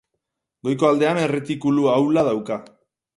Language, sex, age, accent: Basque, male, 30-39, Erdialdekoa edo Nafarra (Gipuzkoa, Nafarroa)